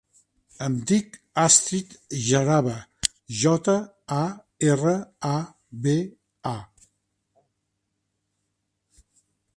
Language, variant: Catalan, Central